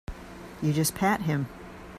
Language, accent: English, United States English